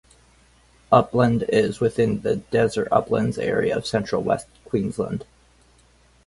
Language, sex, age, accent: English, male, 30-39, United States English